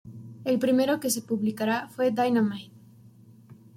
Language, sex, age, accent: Spanish, female, 19-29, México